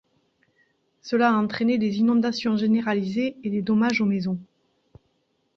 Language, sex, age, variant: French, female, 40-49, Français de métropole